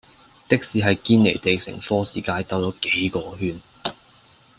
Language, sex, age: Cantonese, male, 19-29